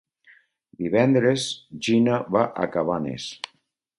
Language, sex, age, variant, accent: Catalan, male, 50-59, Valencià meridional, valencià